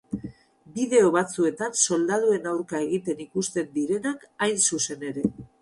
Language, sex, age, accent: Basque, female, 40-49, Mendebalekoa (Araba, Bizkaia, Gipuzkoako mendebaleko herri batzuk)